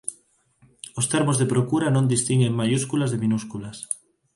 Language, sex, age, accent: Galician, male, 19-29, Neofalante